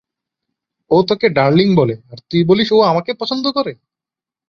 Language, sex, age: Bengali, male, 30-39